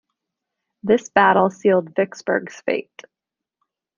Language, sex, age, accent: English, female, 30-39, United States English